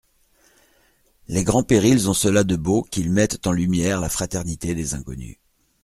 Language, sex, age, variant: French, male, 40-49, Français de métropole